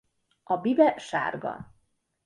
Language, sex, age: Hungarian, female, 50-59